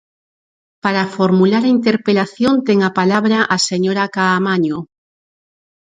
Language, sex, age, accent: Galician, female, 40-49, Normativo (estándar)